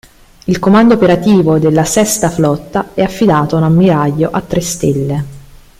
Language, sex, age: Italian, female, 30-39